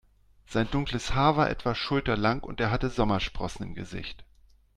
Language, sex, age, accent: German, male, 40-49, Deutschland Deutsch